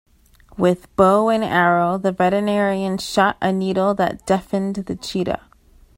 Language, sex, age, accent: English, female, 19-29, United States English